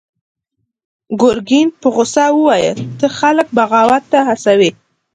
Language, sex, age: Pashto, female, 19-29